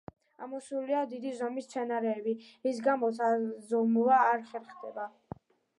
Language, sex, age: Georgian, female, under 19